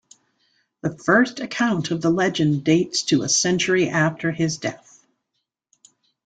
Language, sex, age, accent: English, female, 60-69, United States English